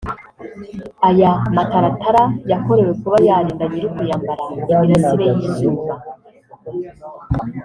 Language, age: Kinyarwanda, 19-29